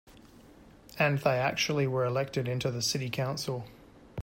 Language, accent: English, Australian English